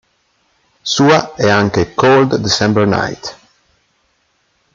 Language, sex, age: Italian, male, 40-49